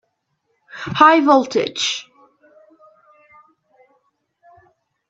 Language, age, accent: English, under 19, England English